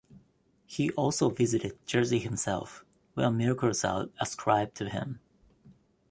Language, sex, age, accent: English, male, 30-39, United States English